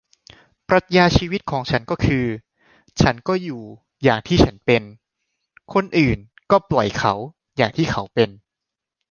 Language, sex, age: Thai, male, 19-29